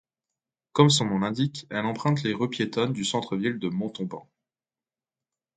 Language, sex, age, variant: French, male, 19-29, Français de métropole